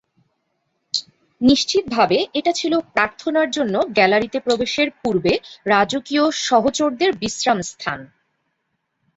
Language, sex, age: Bengali, female, 30-39